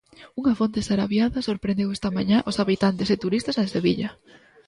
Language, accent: Galician, Normativo (estándar)